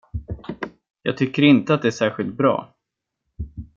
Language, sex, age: Swedish, male, 19-29